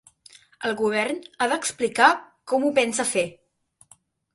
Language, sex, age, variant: Catalan, female, under 19, Central